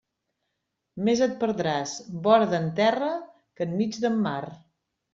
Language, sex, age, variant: Catalan, female, 50-59, Central